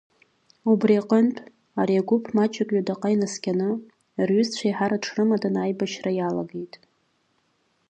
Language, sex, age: Abkhazian, female, 19-29